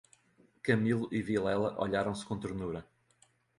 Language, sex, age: Portuguese, male, 40-49